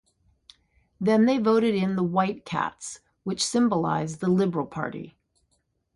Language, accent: English, United States English